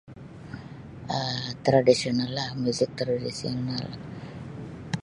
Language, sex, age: Sabah Bisaya, female, 50-59